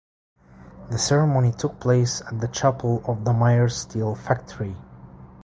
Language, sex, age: English, male, 19-29